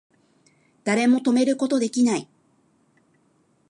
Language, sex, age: Japanese, female, 50-59